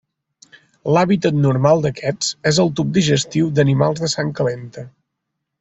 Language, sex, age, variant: Catalan, male, 30-39, Septentrional